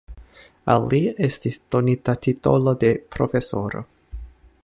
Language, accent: Esperanto, Internacia